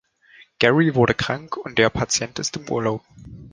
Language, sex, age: German, male, 19-29